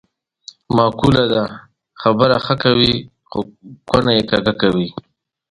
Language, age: Pashto, 30-39